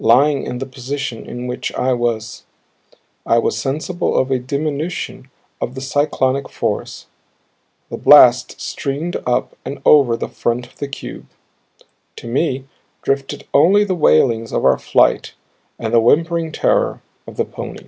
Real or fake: real